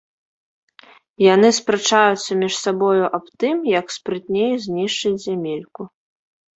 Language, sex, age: Belarusian, female, 19-29